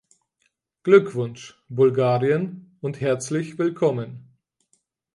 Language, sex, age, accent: German, male, 30-39, Deutschland Deutsch